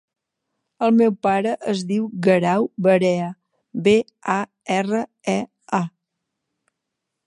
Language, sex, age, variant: Catalan, female, 50-59, Central